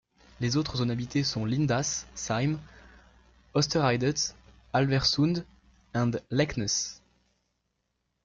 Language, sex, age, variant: French, male, under 19, Français de métropole